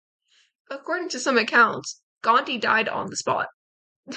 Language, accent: English, United States English